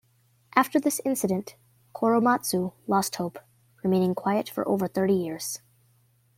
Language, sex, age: English, female, under 19